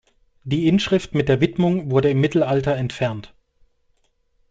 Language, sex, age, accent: German, male, 30-39, Deutschland Deutsch